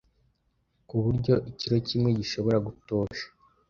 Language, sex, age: Kinyarwanda, male, under 19